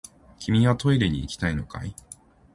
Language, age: Japanese, 19-29